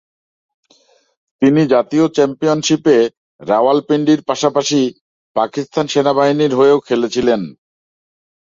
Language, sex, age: Bengali, male, 40-49